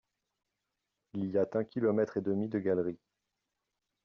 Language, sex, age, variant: French, male, 19-29, Français de métropole